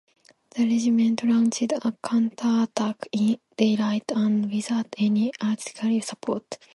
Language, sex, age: English, female, 19-29